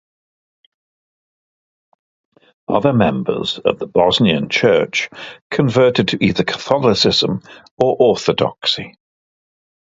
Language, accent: English, England English